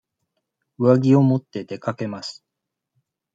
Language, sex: Japanese, male